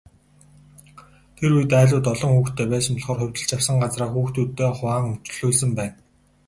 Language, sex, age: Mongolian, male, 19-29